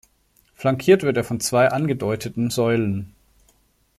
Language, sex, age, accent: German, male, 40-49, Deutschland Deutsch